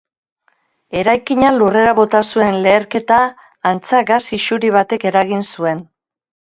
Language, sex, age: Basque, female, 50-59